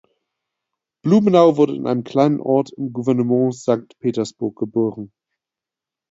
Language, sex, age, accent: German, male, 19-29, Deutschland Deutsch